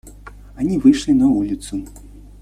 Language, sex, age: Russian, male, 19-29